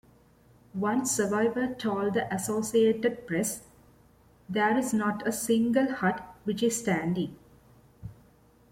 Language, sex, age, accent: English, female, 19-29, India and South Asia (India, Pakistan, Sri Lanka)